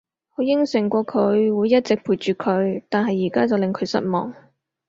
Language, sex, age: Cantonese, female, 19-29